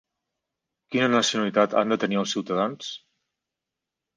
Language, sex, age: Catalan, male, 40-49